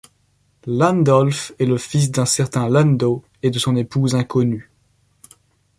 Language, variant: French, Français de métropole